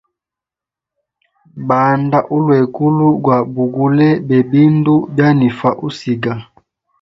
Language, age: Hemba, 19-29